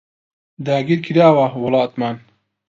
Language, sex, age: Central Kurdish, male, 19-29